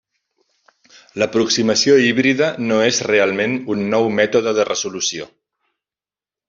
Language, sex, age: Catalan, male, 50-59